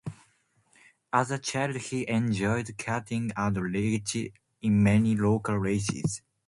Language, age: English, 19-29